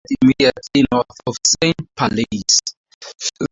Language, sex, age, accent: English, male, 19-29, Southern African (South Africa, Zimbabwe, Namibia)